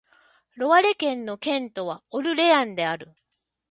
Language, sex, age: Japanese, female, 60-69